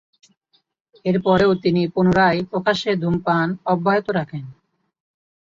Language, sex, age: Bengali, male, 19-29